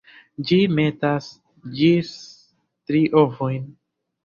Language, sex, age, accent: Esperanto, male, 19-29, Internacia